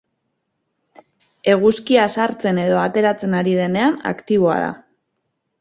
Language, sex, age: Basque, female, 19-29